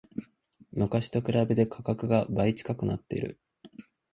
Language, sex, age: Japanese, male, 19-29